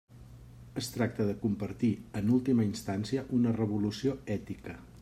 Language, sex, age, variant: Catalan, male, 50-59, Central